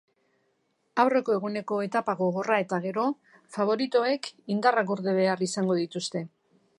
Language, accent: Basque, Mendebalekoa (Araba, Bizkaia, Gipuzkoako mendebaleko herri batzuk)